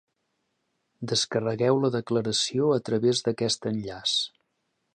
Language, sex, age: Catalan, male, 40-49